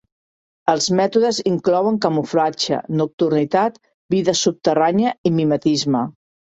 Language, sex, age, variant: Catalan, female, 50-59, Central